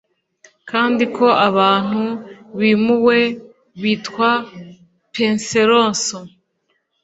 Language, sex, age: Kinyarwanda, female, 19-29